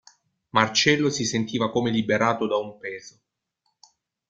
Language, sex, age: Italian, male, 40-49